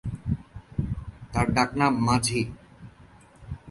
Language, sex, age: Bengali, male, 30-39